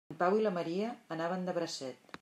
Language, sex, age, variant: Catalan, female, 50-59, Central